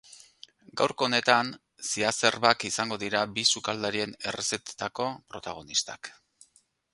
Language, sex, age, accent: Basque, male, 40-49, Erdialdekoa edo Nafarra (Gipuzkoa, Nafarroa)